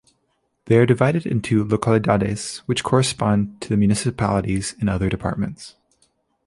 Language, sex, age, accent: English, male, 30-39, United States English